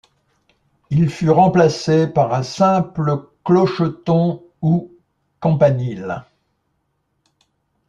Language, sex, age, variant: French, male, 70-79, Français de métropole